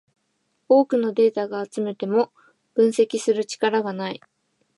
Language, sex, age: Japanese, female, 19-29